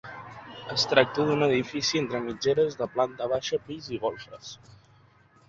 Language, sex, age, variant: Catalan, male, 19-29, Nord-Occidental